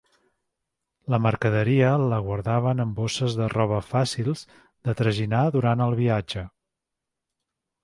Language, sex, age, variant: Catalan, male, 50-59, Central